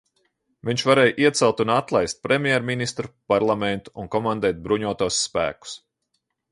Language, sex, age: Latvian, male, 40-49